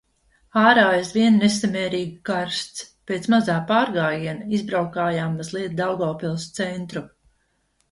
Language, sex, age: Latvian, female, 60-69